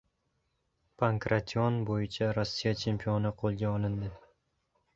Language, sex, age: Uzbek, male, 19-29